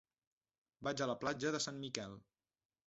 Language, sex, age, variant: Catalan, male, 19-29, Central